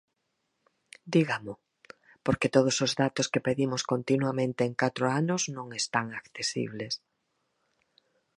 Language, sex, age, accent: Galician, female, 50-59, Normativo (estándar)